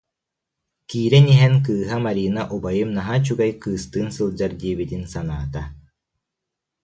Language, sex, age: Yakut, male, 19-29